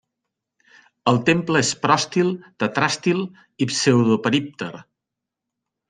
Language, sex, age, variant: Catalan, male, 50-59, Central